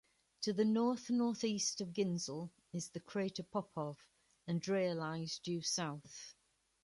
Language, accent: English, England English